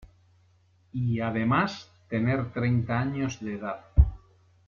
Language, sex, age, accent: Spanish, male, 40-49, España: Sur peninsular (Andalucia, Extremadura, Murcia)